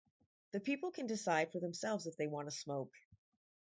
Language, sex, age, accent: English, female, 50-59, United States English